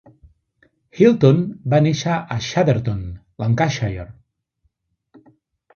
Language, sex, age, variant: Catalan, female, 50-59, Central